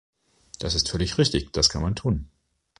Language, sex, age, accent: German, male, 40-49, Deutschland Deutsch